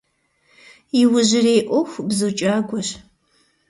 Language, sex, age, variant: Kabardian, female, 40-49, Адыгэбзэ (Къэбэрдей, Кирил, Урысей)